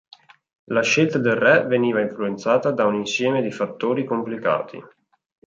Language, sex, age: Italian, male, 19-29